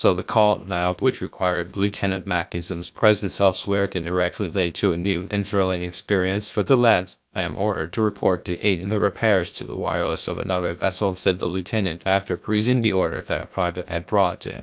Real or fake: fake